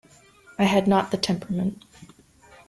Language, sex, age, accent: English, female, 30-39, United States English